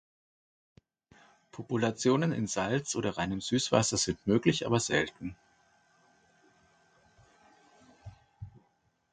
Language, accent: German, Deutschland Deutsch